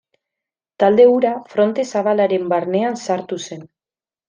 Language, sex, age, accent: Basque, female, 19-29, Mendebalekoa (Araba, Bizkaia, Gipuzkoako mendebaleko herri batzuk)